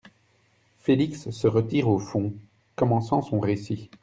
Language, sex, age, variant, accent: French, male, 30-39, Français d'Europe, Français de Belgique